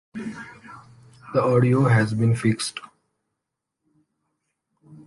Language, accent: English, India and South Asia (India, Pakistan, Sri Lanka)